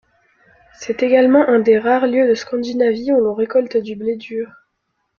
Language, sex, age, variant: French, female, 19-29, Français de métropole